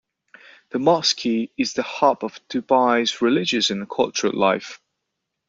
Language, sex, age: English, male, 30-39